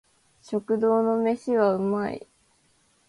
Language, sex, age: Japanese, female, 19-29